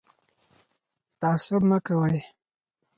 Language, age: Pashto, 19-29